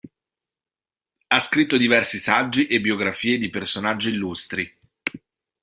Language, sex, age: Italian, male, 30-39